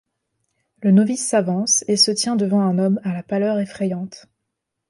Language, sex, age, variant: French, female, 19-29, Français de métropole